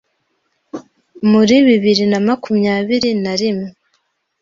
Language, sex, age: Kinyarwanda, female, 19-29